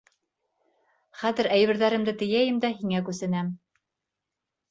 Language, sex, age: Bashkir, female, 40-49